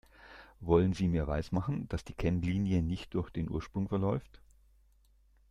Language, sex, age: German, male, 60-69